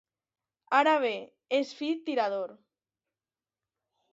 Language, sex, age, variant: Catalan, female, under 19, Alacantí